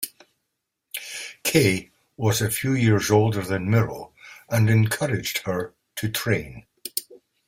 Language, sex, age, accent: English, male, 70-79, Scottish English